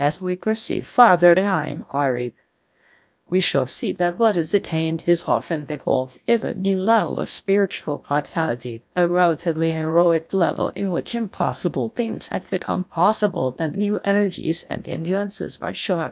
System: TTS, GlowTTS